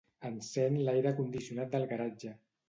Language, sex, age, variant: Catalan, male, 50-59, Central